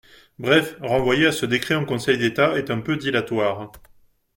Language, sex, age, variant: French, male, 40-49, Français de métropole